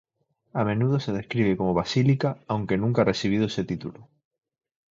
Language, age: Spanish, 19-29